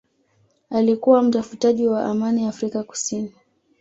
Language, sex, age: Swahili, female, 19-29